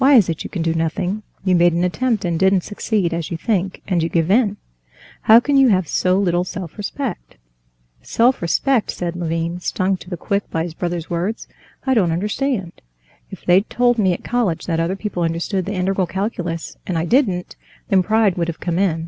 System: none